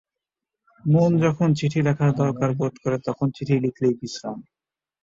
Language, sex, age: Bengali, male, 30-39